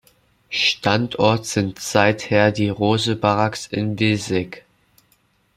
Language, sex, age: German, male, under 19